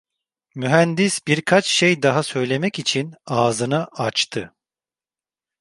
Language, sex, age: Turkish, male, 30-39